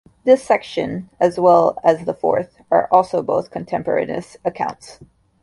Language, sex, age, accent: English, female, 19-29, United States English